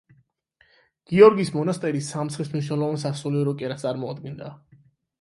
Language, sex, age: Georgian, male, 30-39